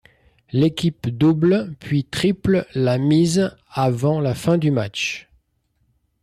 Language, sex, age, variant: French, male, 50-59, Français de métropole